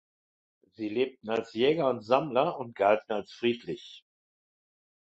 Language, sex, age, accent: German, male, 60-69, Deutschland Deutsch